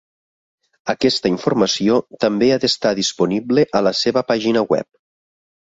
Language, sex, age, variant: Catalan, male, 30-39, Nord-Occidental